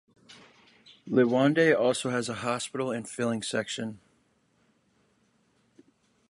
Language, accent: English, United States English